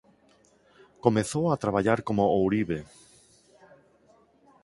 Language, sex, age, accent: Galician, male, 50-59, Neofalante